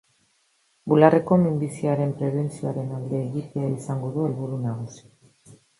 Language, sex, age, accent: Basque, female, 50-59, Erdialdekoa edo Nafarra (Gipuzkoa, Nafarroa)